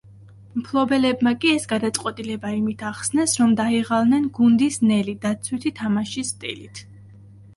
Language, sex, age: Georgian, female, 19-29